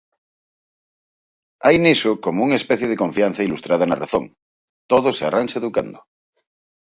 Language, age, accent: Galician, 40-49, Central (gheada)